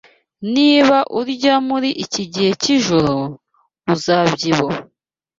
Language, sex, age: Kinyarwanda, female, 19-29